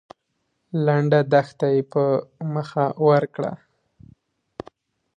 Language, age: Pashto, 19-29